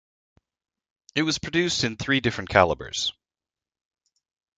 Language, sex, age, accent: English, male, 40-49, Canadian English